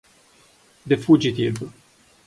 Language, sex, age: Italian, male, 30-39